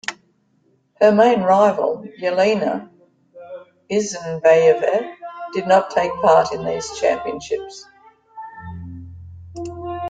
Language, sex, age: English, female, 60-69